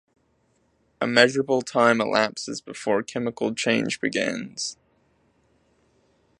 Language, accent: English, United States English